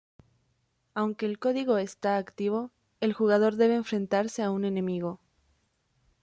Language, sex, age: Spanish, female, 19-29